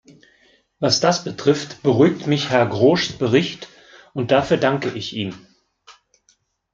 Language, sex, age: German, male, 50-59